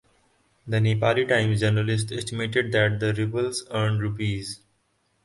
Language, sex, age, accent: English, male, under 19, India and South Asia (India, Pakistan, Sri Lanka)